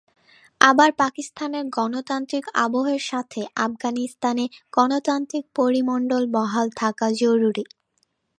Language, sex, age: Bengali, female, 19-29